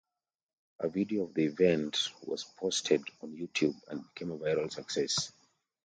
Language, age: English, 30-39